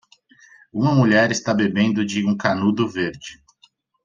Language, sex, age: Portuguese, male, 30-39